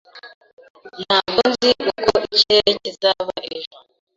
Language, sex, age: Kinyarwanda, female, 19-29